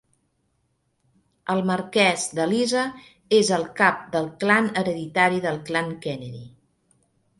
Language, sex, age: Catalan, female, 50-59